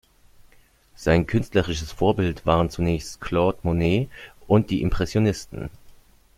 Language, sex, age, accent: German, male, 30-39, Deutschland Deutsch